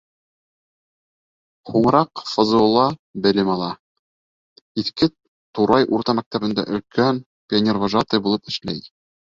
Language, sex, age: Bashkir, male, 19-29